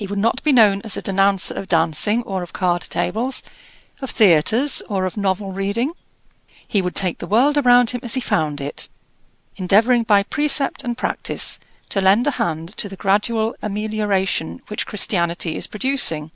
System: none